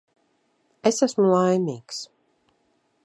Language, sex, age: Latvian, female, 40-49